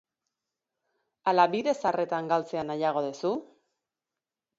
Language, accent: Basque, Erdialdekoa edo Nafarra (Gipuzkoa, Nafarroa)